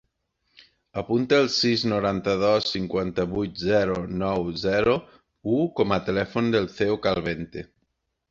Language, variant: Catalan, Septentrional